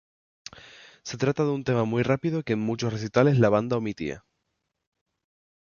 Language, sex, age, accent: Spanish, male, 19-29, España: Islas Canarias